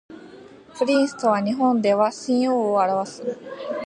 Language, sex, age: Japanese, female, 19-29